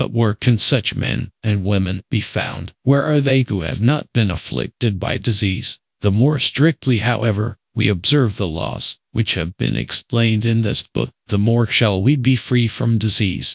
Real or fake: fake